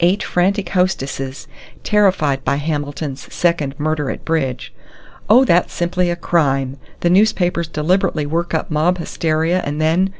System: none